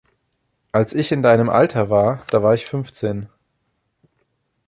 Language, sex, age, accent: German, male, 19-29, Deutschland Deutsch